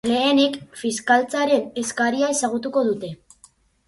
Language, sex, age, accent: Basque, female, 40-49, Erdialdekoa edo Nafarra (Gipuzkoa, Nafarroa)